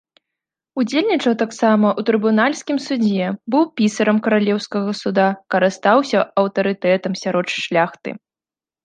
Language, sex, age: Belarusian, female, 19-29